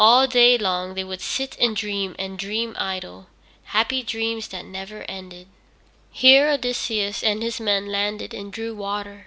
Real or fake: real